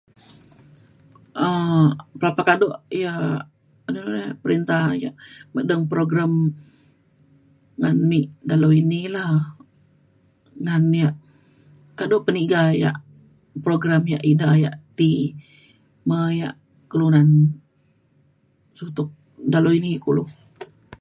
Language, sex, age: Mainstream Kenyah, female, 30-39